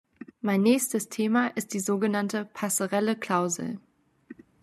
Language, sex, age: German, female, 19-29